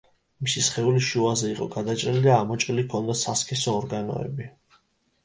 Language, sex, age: Georgian, male, 19-29